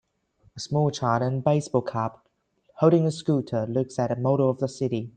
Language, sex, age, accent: English, male, 19-29, England English